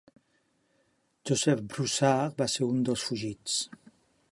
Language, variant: Catalan, Central